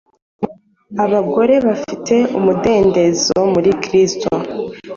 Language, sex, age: Kinyarwanda, female, 19-29